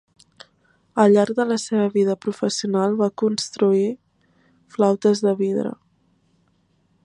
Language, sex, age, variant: Catalan, female, 19-29, Central